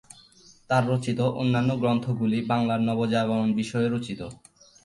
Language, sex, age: Bengali, male, 19-29